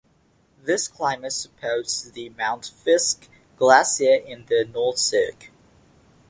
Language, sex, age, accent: English, male, under 19, England English; India and South Asia (India, Pakistan, Sri Lanka)